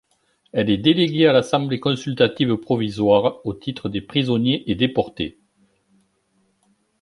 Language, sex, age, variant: French, male, 60-69, Français de métropole